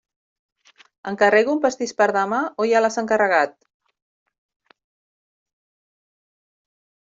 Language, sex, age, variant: Catalan, female, 40-49, Central